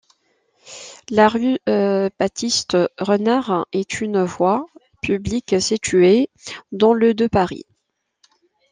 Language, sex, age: French, female, 30-39